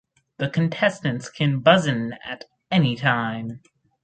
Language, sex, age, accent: English, male, under 19, United States English